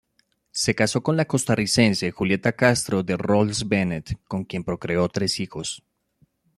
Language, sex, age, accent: Spanish, male, 30-39, Andino-Pacífico: Colombia, Perú, Ecuador, oeste de Bolivia y Venezuela andina